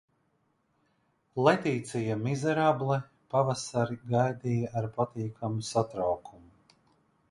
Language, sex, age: Latvian, male, 40-49